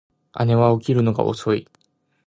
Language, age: Japanese, 19-29